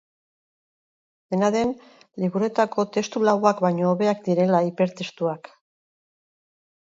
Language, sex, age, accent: Basque, female, 50-59, Mendebalekoa (Araba, Bizkaia, Gipuzkoako mendebaleko herri batzuk)